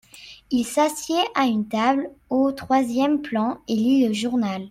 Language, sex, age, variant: French, female, under 19, Français de métropole